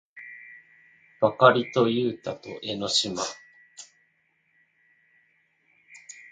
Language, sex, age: Japanese, male, 30-39